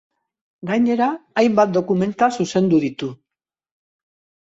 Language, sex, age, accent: Basque, female, 70-79, Mendebalekoa (Araba, Bizkaia, Gipuzkoako mendebaleko herri batzuk)